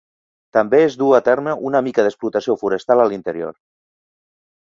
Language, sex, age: Catalan, male, 50-59